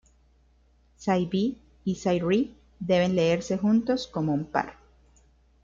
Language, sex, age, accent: Spanish, female, 30-39, Caribe: Cuba, Venezuela, Puerto Rico, República Dominicana, Panamá, Colombia caribeña, México caribeño, Costa del golfo de México